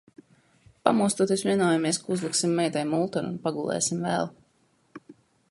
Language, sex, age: Latvian, female, 19-29